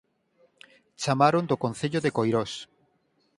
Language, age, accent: Galician, 50-59, Normativo (estándar)